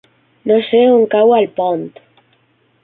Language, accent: Catalan, valencià